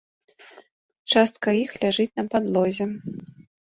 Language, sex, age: Belarusian, female, 30-39